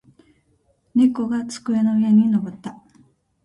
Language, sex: Japanese, female